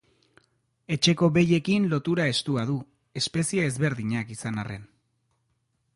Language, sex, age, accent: Basque, male, 30-39, Erdialdekoa edo Nafarra (Gipuzkoa, Nafarroa)